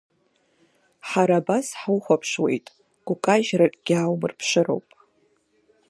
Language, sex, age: Abkhazian, female, 19-29